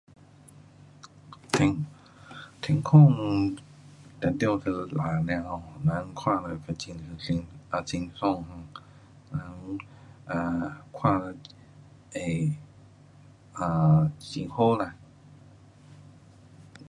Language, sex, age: Pu-Xian Chinese, male, 40-49